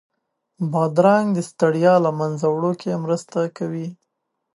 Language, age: Pashto, 19-29